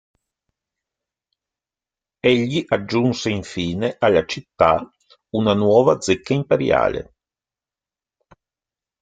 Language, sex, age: Italian, male, 60-69